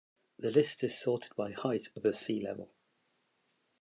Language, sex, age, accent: English, male, 40-49, England English